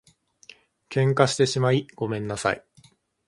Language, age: Japanese, 19-29